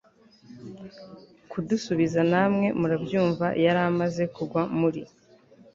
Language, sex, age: Kinyarwanda, female, 19-29